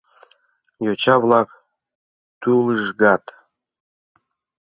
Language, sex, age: Mari, male, 40-49